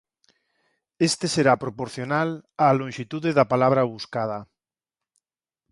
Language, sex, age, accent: Galician, male, 40-49, Normativo (estándar)